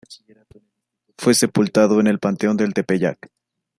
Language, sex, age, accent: Spanish, male, 19-29, México